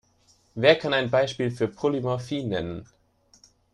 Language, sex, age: German, male, 19-29